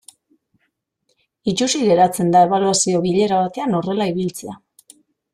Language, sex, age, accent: Basque, female, 40-49, Mendebalekoa (Araba, Bizkaia, Gipuzkoako mendebaleko herri batzuk)